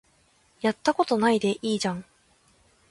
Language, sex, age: Japanese, female, under 19